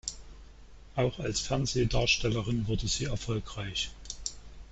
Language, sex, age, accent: German, male, 50-59, Deutschland Deutsch